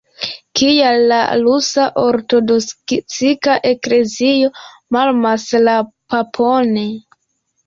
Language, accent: Esperanto, Internacia